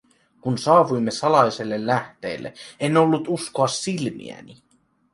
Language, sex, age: Finnish, male, 19-29